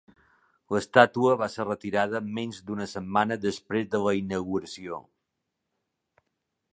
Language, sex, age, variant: Catalan, male, 40-49, Balear